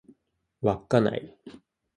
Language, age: Japanese, 19-29